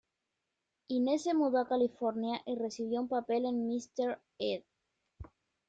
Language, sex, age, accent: Spanish, female, under 19, Chileno: Chile, Cuyo